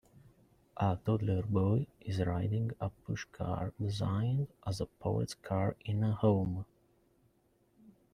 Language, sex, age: English, male, 30-39